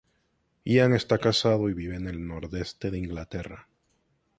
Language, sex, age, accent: Spanish, male, 19-29, Caribe: Cuba, Venezuela, Puerto Rico, República Dominicana, Panamá, Colombia caribeña, México caribeño, Costa del golfo de México